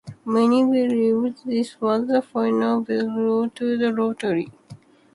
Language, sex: English, female